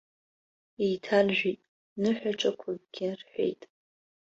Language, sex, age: Abkhazian, female, under 19